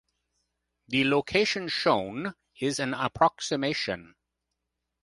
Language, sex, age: English, male, 50-59